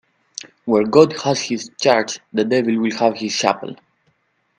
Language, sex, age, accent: English, male, 19-29, United States English